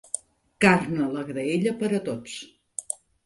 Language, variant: Catalan, Central